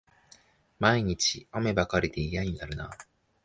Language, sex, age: Japanese, male, 19-29